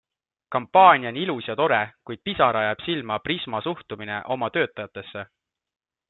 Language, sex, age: Estonian, male, 19-29